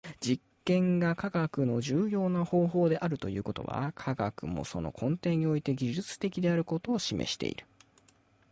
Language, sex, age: Japanese, male, 19-29